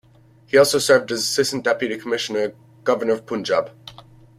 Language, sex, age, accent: English, male, 30-39, United States English